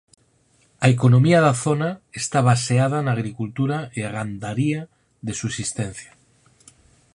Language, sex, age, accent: Galician, male, 40-49, Normativo (estándar)